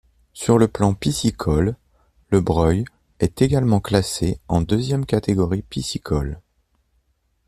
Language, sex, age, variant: French, male, 30-39, Français de métropole